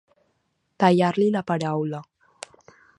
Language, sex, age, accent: Catalan, female, under 19, valencià